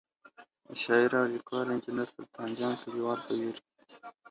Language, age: Pashto, under 19